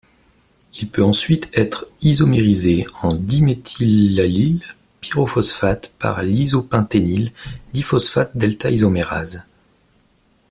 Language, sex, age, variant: French, male, 30-39, Français de métropole